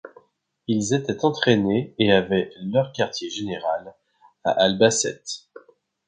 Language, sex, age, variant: French, male, 40-49, Français de métropole